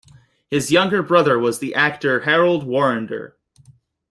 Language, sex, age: English, male, 19-29